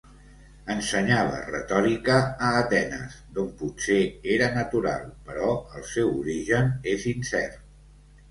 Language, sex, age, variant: Catalan, male, 60-69, Central